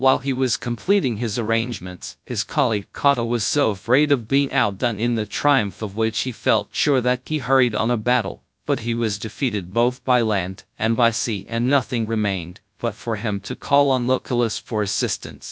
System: TTS, GradTTS